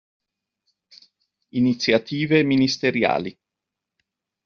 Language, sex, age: Italian, male, 50-59